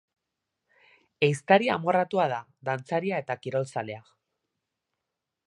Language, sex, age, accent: Basque, male, 19-29, Erdialdekoa edo Nafarra (Gipuzkoa, Nafarroa)